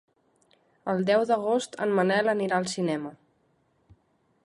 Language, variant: Catalan, Central